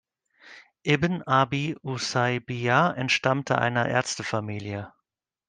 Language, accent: German, Deutschland Deutsch